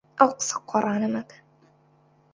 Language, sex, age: Central Kurdish, female, under 19